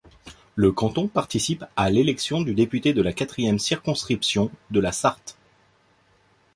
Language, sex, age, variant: French, male, 19-29, Français de métropole